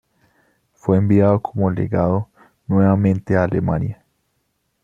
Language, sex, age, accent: Spanish, male, 19-29, Andino-Pacífico: Colombia, Perú, Ecuador, oeste de Bolivia y Venezuela andina